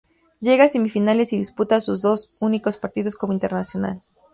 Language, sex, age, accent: Spanish, female, 19-29, México